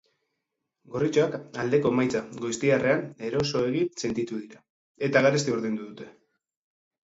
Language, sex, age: Basque, male, 30-39